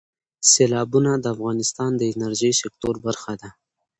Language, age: Pashto, 19-29